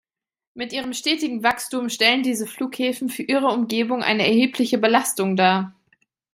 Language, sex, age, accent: German, female, 30-39, Deutschland Deutsch